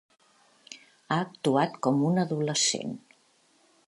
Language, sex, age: Catalan, female, 70-79